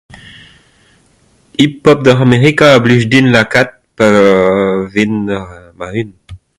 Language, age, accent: Breton, 30-39, Kerneveg; Leoneg